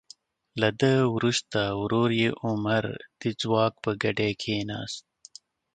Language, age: Pashto, 30-39